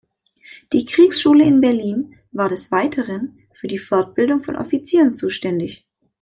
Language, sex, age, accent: German, female, 19-29, Deutschland Deutsch